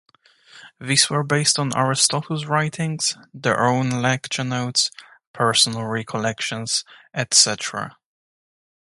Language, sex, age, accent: English, male, 19-29, England English